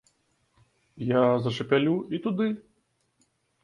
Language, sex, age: Belarusian, male, 30-39